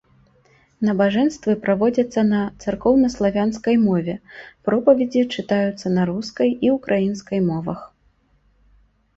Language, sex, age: Belarusian, female, 19-29